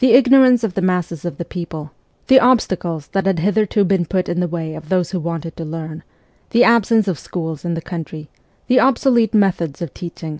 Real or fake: real